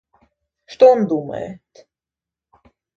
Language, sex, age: Russian, female, 19-29